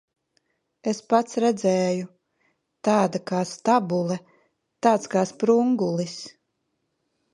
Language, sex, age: Latvian, female, 40-49